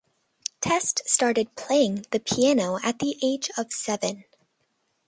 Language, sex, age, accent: English, female, under 19, United States English